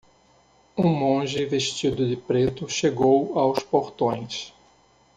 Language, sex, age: Portuguese, male, 50-59